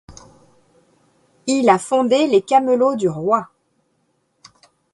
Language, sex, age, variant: French, female, 50-59, Français de métropole